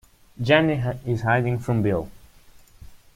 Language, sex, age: English, male, under 19